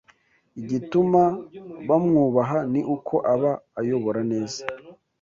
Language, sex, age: Kinyarwanda, male, 19-29